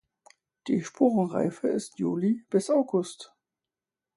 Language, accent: German, Deutschland Deutsch